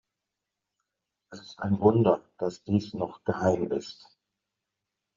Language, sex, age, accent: German, male, 50-59, Deutschland Deutsch